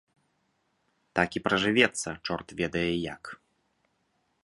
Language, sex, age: Belarusian, male, 30-39